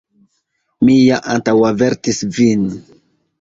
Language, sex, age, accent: Esperanto, male, 30-39, Internacia